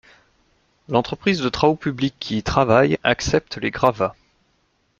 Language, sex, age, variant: French, male, 19-29, Français de métropole